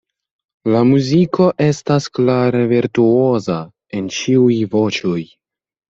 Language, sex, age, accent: Esperanto, male, under 19, Internacia